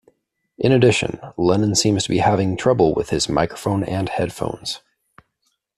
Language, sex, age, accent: English, male, 19-29, United States English